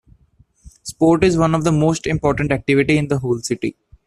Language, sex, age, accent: English, male, under 19, India and South Asia (India, Pakistan, Sri Lanka)